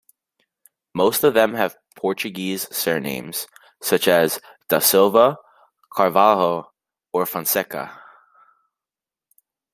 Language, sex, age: English, male, 19-29